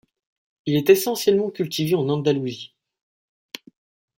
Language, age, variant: French, 19-29, Français de métropole